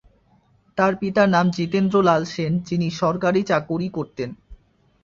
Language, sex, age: Bengali, male, under 19